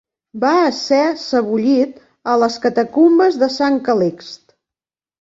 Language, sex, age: Catalan, female, 50-59